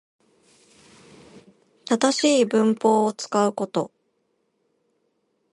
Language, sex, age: Japanese, female, 40-49